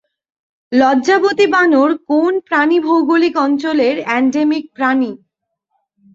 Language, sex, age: Bengali, female, 19-29